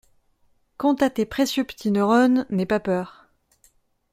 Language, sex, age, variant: French, female, 30-39, Français de métropole